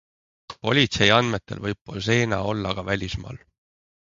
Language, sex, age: Estonian, male, 30-39